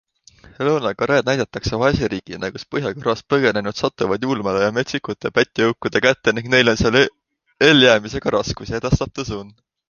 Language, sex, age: Estonian, male, 19-29